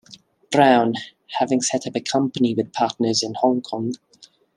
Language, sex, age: English, male, 19-29